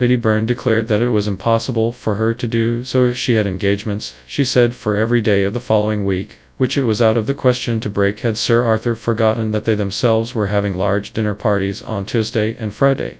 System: TTS, FastPitch